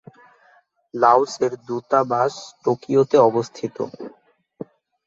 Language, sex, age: Bengali, male, under 19